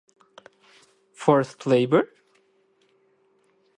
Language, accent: English, United States English